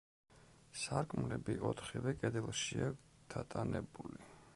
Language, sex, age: Georgian, male, 30-39